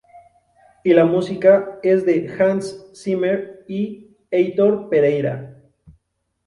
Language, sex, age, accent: Spanish, male, 19-29, México